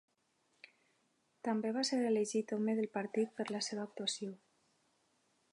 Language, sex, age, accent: Catalan, female, 30-39, valencià